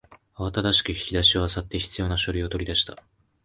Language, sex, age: Japanese, male, 19-29